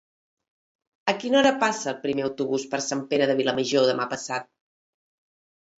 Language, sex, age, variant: Catalan, female, 40-49, Central